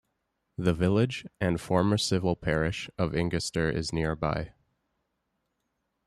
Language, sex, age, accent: English, male, 19-29, Canadian English